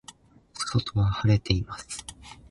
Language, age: Japanese, 19-29